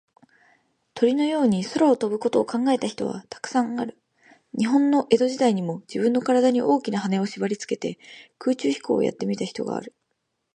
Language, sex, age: Japanese, female, 19-29